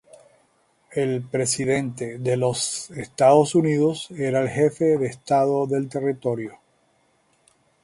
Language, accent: Spanish, Caribe: Cuba, Venezuela, Puerto Rico, República Dominicana, Panamá, Colombia caribeña, México caribeño, Costa del golfo de México